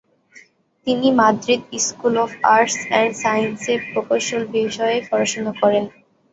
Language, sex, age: Bengali, female, 19-29